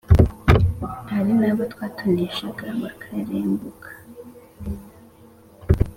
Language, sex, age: Kinyarwanda, female, 19-29